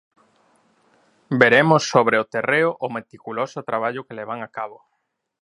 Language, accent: Galician, Normativo (estándar)